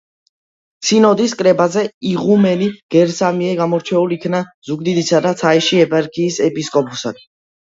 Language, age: Georgian, 19-29